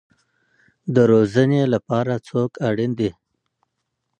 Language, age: Pashto, 40-49